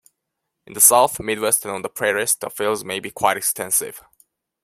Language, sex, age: English, male, 19-29